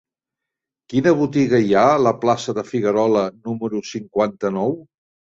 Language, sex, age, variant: Catalan, male, 70-79, Central